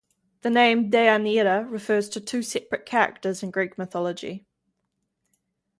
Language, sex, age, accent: English, female, 19-29, New Zealand English